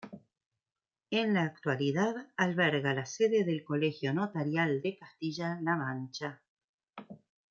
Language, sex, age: Spanish, female, 50-59